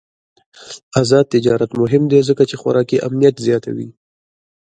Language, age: Pashto, 19-29